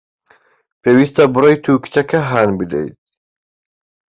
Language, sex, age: Central Kurdish, male, 19-29